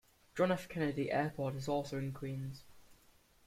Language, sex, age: English, male, under 19